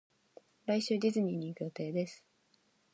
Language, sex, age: Japanese, female, 19-29